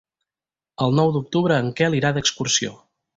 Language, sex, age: Catalan, male, 19-29